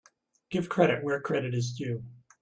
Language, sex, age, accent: English, male, 70-79, United States English